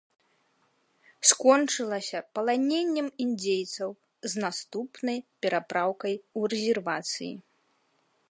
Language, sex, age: Belarusian, female, 30-39